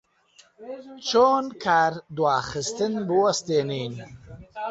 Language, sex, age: Central Kurdish, male, 19-29